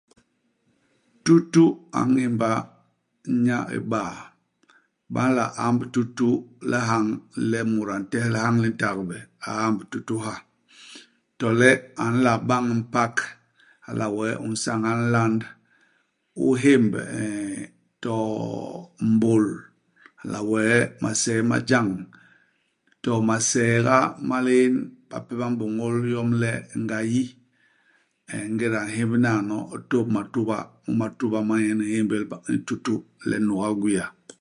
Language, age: Basaa, 40-49